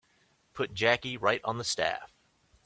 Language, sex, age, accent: English, male, 40-49, United States English